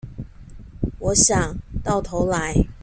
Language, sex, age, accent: Chinese, female, 40-49, 出生地：臺南市